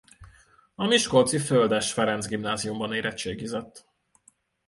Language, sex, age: Hungarian, male, 30-39